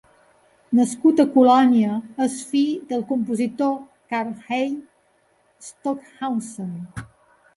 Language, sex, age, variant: Catalan, female, 50-59, Balear